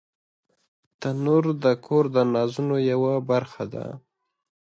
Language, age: Pashto, 19-29